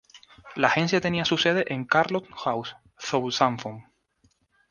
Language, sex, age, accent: Spanish, male, 19-29, España: Islas Canarias